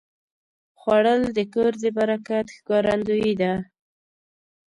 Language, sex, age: Pashto, female, 19-29